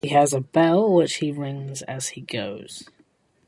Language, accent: English, England English